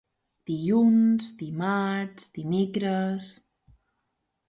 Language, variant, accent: Catalan, Septentrional, septentrional